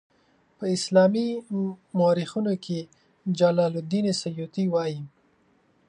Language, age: Pashto, 19-29